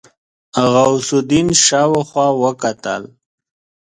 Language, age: Pashto, 30-39